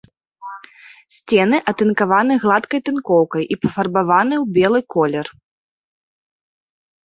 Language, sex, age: Belarusian, female, 30-39